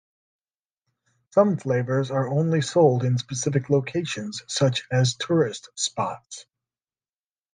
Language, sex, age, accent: English, male, 50-59, United States English